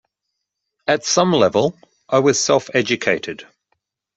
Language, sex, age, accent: English, male, 40-49, Australian English